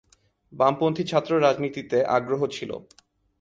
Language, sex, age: Bengali, male, 19-29